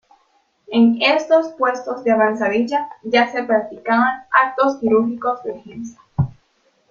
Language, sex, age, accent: Spanish, female, 19-29, Andino-Pacífico: Colombia, Perú, Ecuador, oeste de Bolivia y Venezuela andina